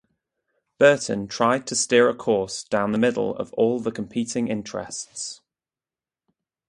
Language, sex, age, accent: English, male, 19-29, England English